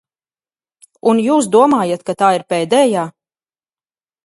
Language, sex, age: Latvian, female, 30-39